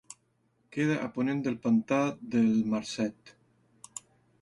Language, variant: Catalan, Nord-Occidental